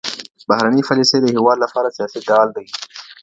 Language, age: Pashto, 30-39